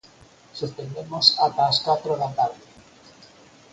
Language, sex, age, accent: Galician, male, 50-59, Normativo (estándar)